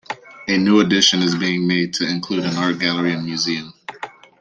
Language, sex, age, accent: English, male, 19-29, United States English